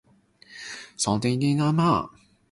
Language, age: Cantonese, 19-29